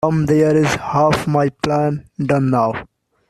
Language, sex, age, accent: English, male, under 19, India and South Asia (India, Pakistan, Sri Lanka)